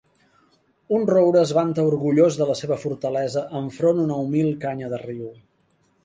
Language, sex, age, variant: Catalan, male, 50-59, Central